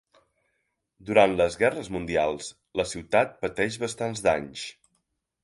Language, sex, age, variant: Catalan, male, 40-49, Central